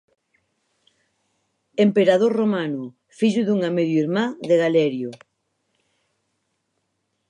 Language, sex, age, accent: Galician, female, 30-39, Normativo (estándar)